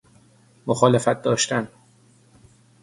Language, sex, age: Persian, male, 30-39